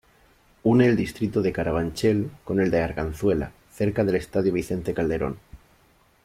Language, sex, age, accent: Spanish, male, 30-39, España: Sur peninsular (Andalucia, Extremadura, Murcia)